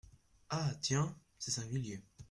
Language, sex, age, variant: French, male, under 19, Français de métropole